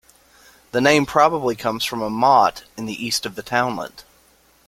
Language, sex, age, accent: English, male, 30-39, United States English